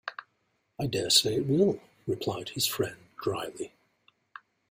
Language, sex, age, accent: English, male, 50-59, England English